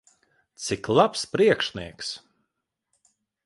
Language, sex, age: Latvian, male, 30-39